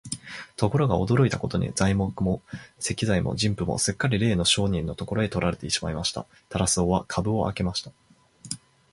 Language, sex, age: Japanese, male, 19-29